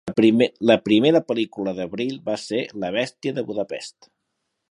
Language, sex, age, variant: Catalan, male, 50-59, Central